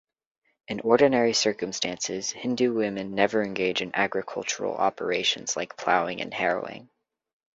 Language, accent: English, United States English